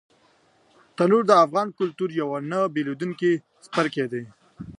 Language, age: Pashto, 19-29